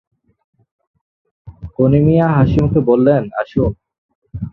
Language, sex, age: Bengali, male, 19-29